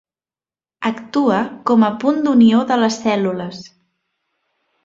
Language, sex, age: Catalan, female, 30-39